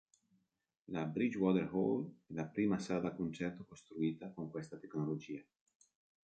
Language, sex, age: Italian, male, 40-49